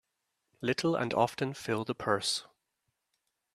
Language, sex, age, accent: English, male, 40-49, Scottish English